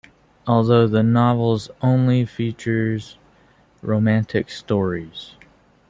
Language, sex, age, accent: English, male, 19-29, United States English